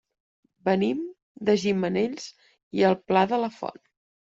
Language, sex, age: Catalan, female, 30-39